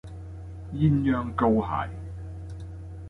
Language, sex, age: Cantonese, male, 30-39